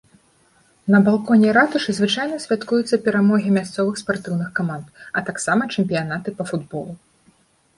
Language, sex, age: Belarusian, female, 19-29